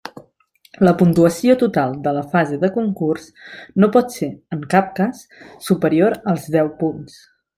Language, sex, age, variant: Catalan, female, 19-29, Nord-Occidental